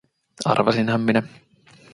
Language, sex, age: Finnish, male, 30-39